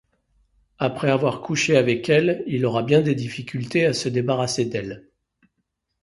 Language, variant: French, Français de métropole